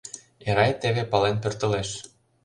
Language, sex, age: Mari, male, 19-29